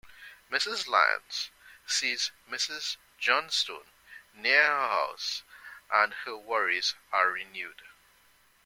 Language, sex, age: English, male, 40-49